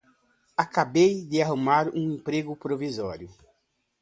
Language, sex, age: Portuguese, male, 50-59